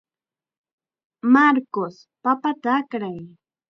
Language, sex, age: Chiquián Ancash Quechua, female, 19-29